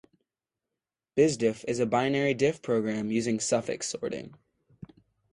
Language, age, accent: English, under 19, United States English